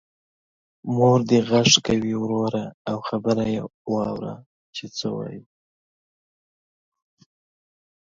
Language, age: Pashto, under 19